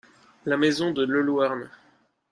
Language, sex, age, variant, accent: French, male, 19-29, Français d'Europe, Français de Belgique